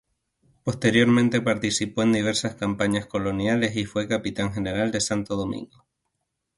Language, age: Spanish, 19-29